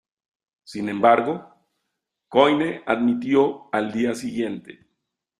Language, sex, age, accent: Spanish, male, 50-59, México